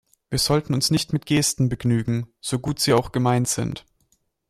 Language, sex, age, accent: German, male, 19-29, Deutschland Deutsch